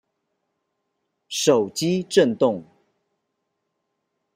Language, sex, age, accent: Chinese, male, 40-49, 出生地：臺北市